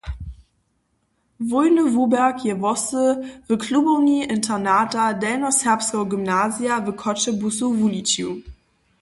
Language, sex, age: Upper Sorbian, female, under 19